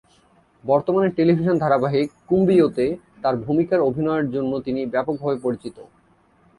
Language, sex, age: Bengali, male, 19-29